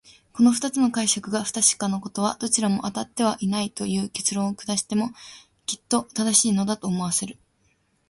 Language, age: Japanese, 19-29